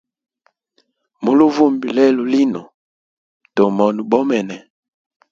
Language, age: Hemba, 19-29